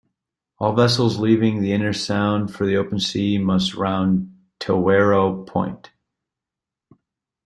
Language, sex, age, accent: English, male, 30-39, United States English